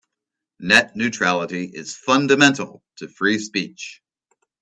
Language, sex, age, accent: English, male, 40-49, United States English